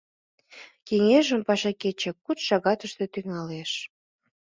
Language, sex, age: Mari, female, under 19